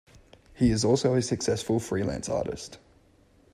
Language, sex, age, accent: English, male, 19-29, Australian English